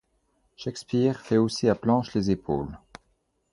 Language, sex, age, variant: French, male, 19-29, Français de métropole